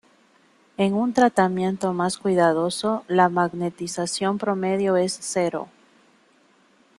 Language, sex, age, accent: Spanish, female, 40-49, América central